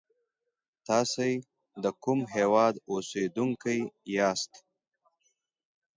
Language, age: Pashto, 30-39